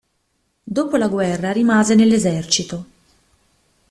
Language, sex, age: Italian, female, 19-29